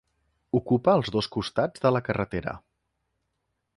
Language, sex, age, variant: Catalan, male, 40-49, Central